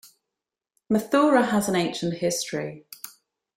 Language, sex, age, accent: English, female, 40-49, England English